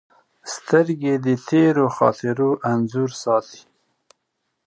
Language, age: Pashto, 40-49